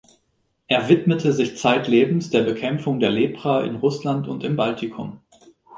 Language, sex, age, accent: German, male, 30-39, Deutschland Deutsch